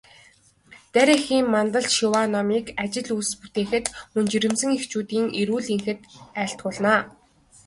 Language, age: Mongolian, 19-29